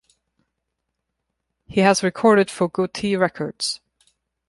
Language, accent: English, United States English